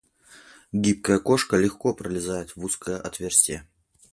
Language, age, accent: Russian, 19-29, Русский